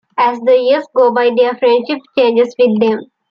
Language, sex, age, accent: English, female, 19-29, United States English